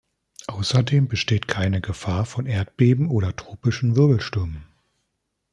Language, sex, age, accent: German, male, 40-49, Deutschland Deutsch